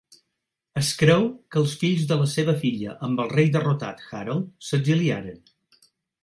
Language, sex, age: Catalan, male, 60-69